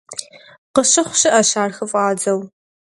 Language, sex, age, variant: Kabardian, female, under 19, Адыгэбзэ (Къэбэрдей, Кирил, псоми зэдай)